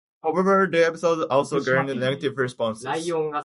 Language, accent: English, United States English